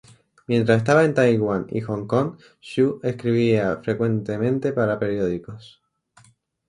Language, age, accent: Spanish, 19-29, España: Islas Canarias